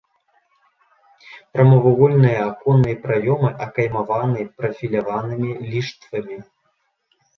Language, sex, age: Belarusian, male, 19-29